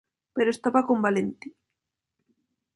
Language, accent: Spanish, España: Norte peninsular (Asturias, Castilla y León, Cantabria, País Vasco, Navarra, Aragón, La Rioja, Guadalajara, Cuenca)